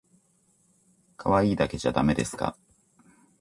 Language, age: Japanese, 40-49